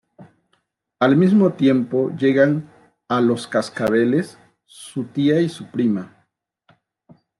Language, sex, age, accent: Spanish, male, 50-59, México